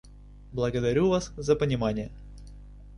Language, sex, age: Russian, male, 19-29